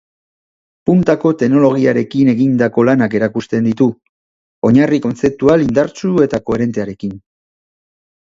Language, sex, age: Basque, male, 50-59